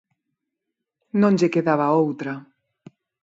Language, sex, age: Galician, female, 40-49